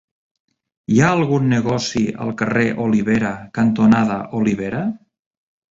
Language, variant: Catalan, Nord-Occidental